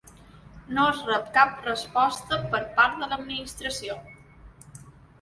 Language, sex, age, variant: Catalan, female, 19-29, Balear